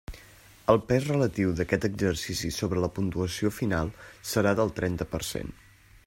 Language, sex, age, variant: Catalan, male, 19-29, Central